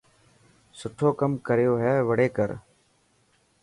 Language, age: Dhatki, 30-39